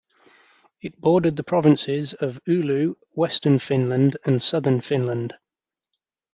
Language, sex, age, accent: English, male, 30-39, England English